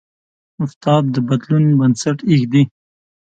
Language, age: Pashto, 19-29